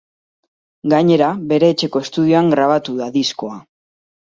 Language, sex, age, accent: Basque, female, 30-39, Mendebalekoa (Araba, Bizkaia, Gipuzkoako mendebaleko herri batzuk)